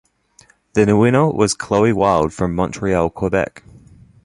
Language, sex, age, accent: English, male, 19-29, Australian English